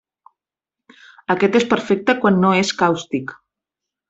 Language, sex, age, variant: Catalan, female, 40-49, Central